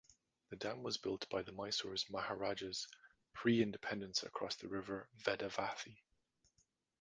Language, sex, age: English, male, 30-39